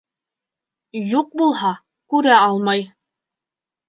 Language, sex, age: Bashkir, female, 19-29